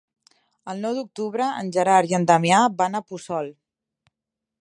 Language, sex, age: Catalan, female, 30-39